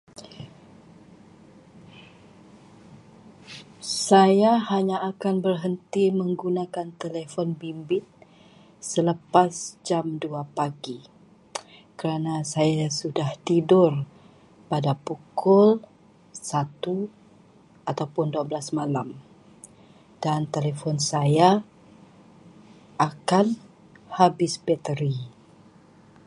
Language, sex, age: Malay, female, 40-49